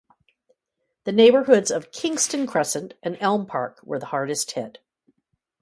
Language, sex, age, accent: English, female, 60-69, United States English